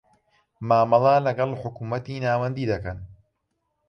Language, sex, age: Central Kurdish, male, 19-29